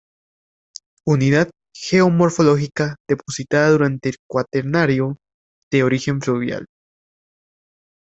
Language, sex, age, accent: Spanish, male, 19-29, América central